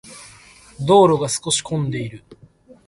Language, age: Japanese, 19-29